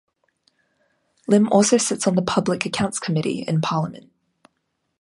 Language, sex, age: English, female, 19-29